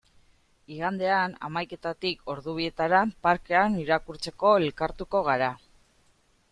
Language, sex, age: Basque, female, 30-39